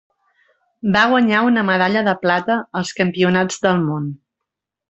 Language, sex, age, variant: Catalan, female, 40-49, Central